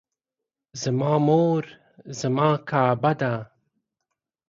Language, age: Pashto, 30-39